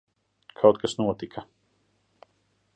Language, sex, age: Latvian, male, 30-39